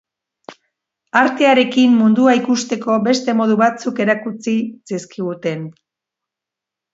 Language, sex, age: Basque, female, 60-69